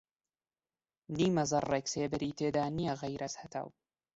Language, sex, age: Central Kurdish, male, 19-29